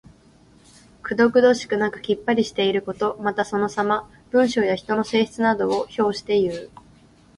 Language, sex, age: Japanese, female, 19-29